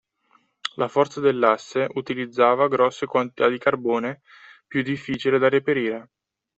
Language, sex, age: Italian, male, 19-29